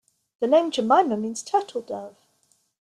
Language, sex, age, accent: English, female, 50-59, England English